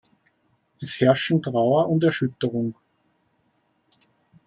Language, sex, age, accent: German, male, 40-49, Österreichisches Deutsch